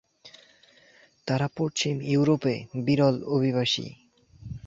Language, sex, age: Bengali, male, under 19